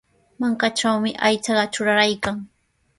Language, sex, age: Sihuas Ancash Quechua, female, 19-29